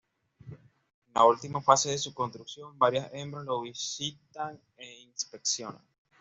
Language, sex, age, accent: Spanish, male, 19-29, Caribe: Cuba, Venezuela, Puerto Rico, República Dominicana, Panamá, Colombia caribeña, México caribeño, Costa del golfo de México